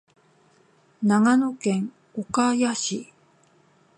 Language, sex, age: Japanese, female, 60-69